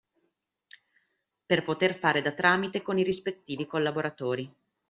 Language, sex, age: Italian, female, 30-39